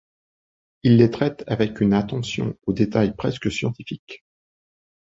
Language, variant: French, Français de métropole